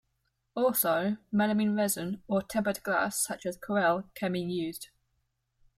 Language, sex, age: English, female, under 19